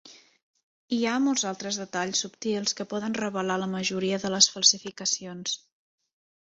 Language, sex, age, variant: Catalan, female, 30-39, Central